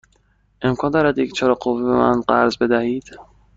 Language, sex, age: Persian, male, 19-29